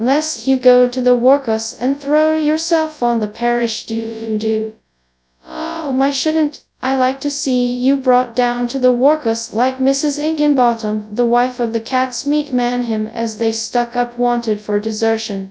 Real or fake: fake